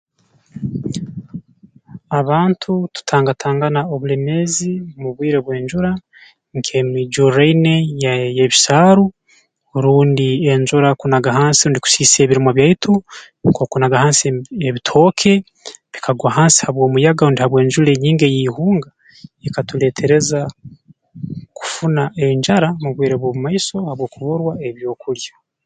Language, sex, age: Tooro, male, 19-29